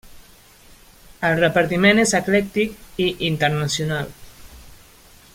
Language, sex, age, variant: Catalan, female, 30-39, Central